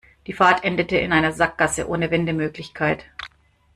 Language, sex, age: German, female, 40-49